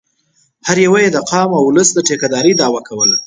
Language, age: Pashto, 19-29